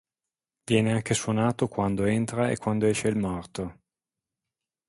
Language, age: Italian, 40-49